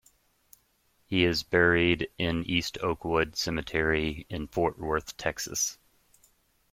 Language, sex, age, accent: English, male, 30-39, United States English